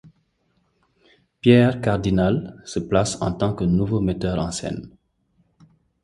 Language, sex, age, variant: French, male, 30-39, Français d'Afrique subsaharienne et des îles africaines